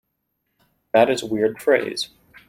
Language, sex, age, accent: English, male, 30-39, United States English